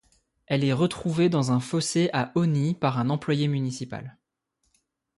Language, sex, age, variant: French, male, 19-29, Français de métropole